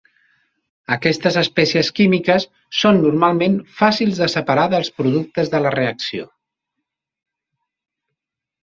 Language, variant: Catalan, Central